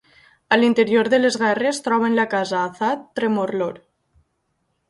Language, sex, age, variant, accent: Catalan, female, 19-29, Valencià meridional, valencià